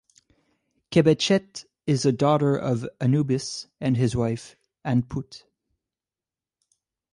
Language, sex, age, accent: English, male, 19-29, United States English